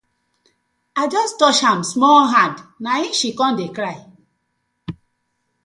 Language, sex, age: Nigerian Pidgin, female, 40-49